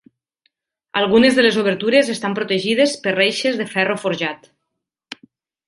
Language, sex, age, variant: Catalan, female, 30-39, Nord-Occidental